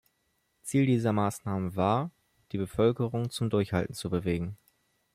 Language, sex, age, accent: German, male, 19-29, Deutschland Deutsch